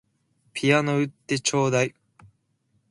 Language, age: Japanese, 19-29